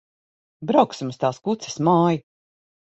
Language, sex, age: Latvian, female, 50-59